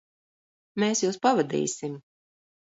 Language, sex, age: Latvian, female, 50-59